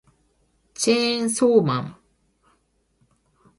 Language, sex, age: Japanese, female, 50-59